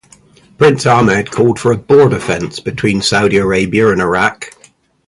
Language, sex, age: English, male, 50-59